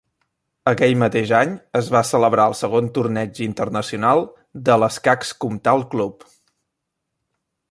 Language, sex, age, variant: Catalan, male, 19-29, Central